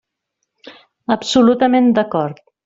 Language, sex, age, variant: Catalan, female, 30-39, Central